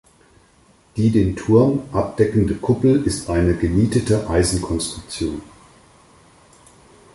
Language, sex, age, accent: German, male, 50-59, Deutschland Deutsch